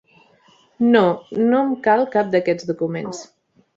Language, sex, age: Catalan, female, 30-39